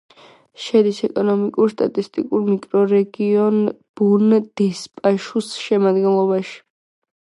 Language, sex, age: Georgian, female, 19-29